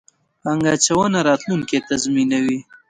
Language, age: Pashto, 30-39